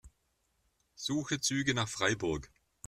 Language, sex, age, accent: German, male, 40-49, Deutschland Deutsch